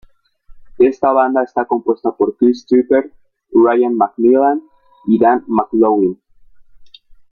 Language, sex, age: Spanish, female, 19-29